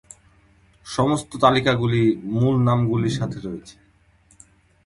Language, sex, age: Bengali, male, 19-29